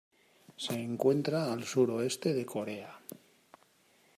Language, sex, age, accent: Spanish, male, 40-49, España: Norte peninsular (Asturias, Castilla y León, Cantabria, País Vasco, Navarra, Aragón, La Rioja, Guadalajara, Cuenca)